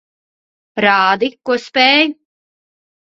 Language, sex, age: Latvian, female, 40-49